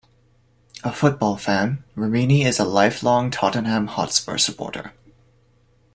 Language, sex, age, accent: English, male, 19-29, Canadian English